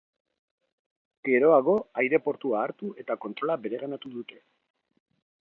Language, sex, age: Basque, male, 30-39